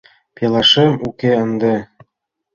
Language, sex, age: Mari, male, 40-49